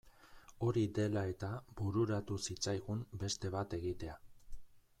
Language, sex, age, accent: Basque, male, 40-49, Erdialdekoa edo Nafarra (Gipuzkoa, Nafarroa)